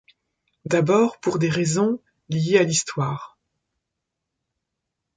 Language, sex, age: French, female, 50-59